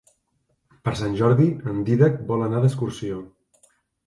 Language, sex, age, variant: Catalan, male, 40-49, Central